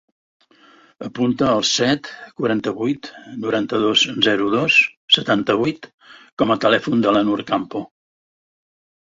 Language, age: Catalan, 70-79